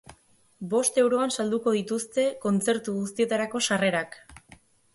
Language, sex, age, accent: Basque, female, 19-29, Erdialdekoa edo Nafarra (Gipuzkoa, Nafarroa)